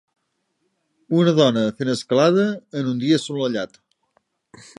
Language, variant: Catalan, Septentrional